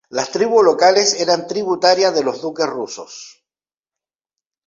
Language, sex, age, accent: Spanish, male, 50-59, Chileno: Chile, Cuyo